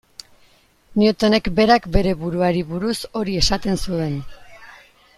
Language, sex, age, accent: Basque, female, 19-29, Mendebalekoa (Araba, Bizkaia, Gipuzkoako mendebaleko herri batzuk)